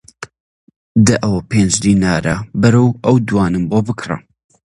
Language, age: Central Kurdish, 19-29